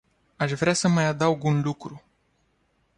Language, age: Romanian, 19-29